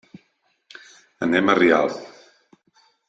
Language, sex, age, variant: Catalan, male, 40-49, Central